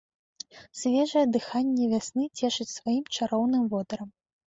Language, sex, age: Belarusian, female, under 19